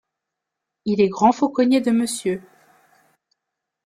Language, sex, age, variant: French, female, 30-39, Français de métropole